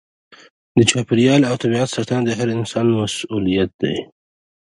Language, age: Pashto, 19-29